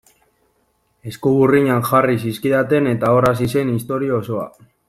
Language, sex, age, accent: Basque, male, 19-29, Mendebalekoa (Araba, Bizkaia, Gipuzkoako mendebaleko herri batzuk)